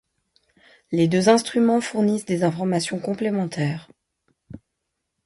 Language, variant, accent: French, Français d'Europe, Français de Suisse